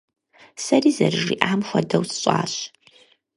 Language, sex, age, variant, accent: Kabardian, female, 30-39, Адыгэбзэ (Къэбэрдей, Кирил, псоми зэдай), Джылэхъстэней (Gilahsteney)